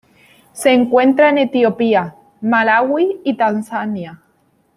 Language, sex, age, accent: Spanish, female, 19-29, España: Sur peninsular (Andalucia, Extremadura, Murcia)